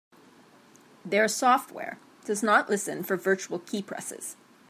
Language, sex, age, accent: English, female, 30-39, United States English